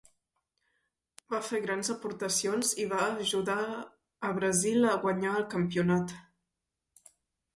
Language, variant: Catalan, Central